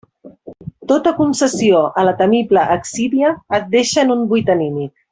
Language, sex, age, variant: Catalan, female, 40-49, Central